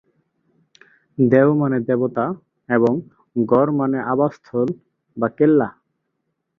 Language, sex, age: Bengali, male, 19-29